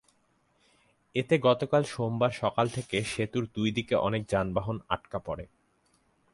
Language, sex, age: Bengali, male, 19-29